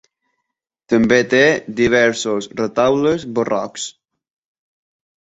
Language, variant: Catalan, Balear